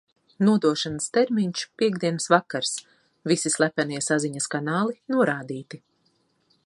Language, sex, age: Latvian, female, 30-39